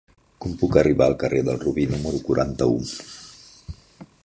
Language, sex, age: Catalan, male, 50-59